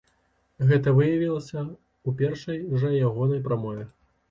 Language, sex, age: Belarusian, male, 30-39